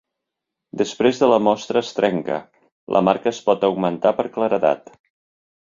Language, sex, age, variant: Catalan, male, 50-59, Central